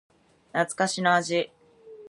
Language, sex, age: Japanese, female, 19-29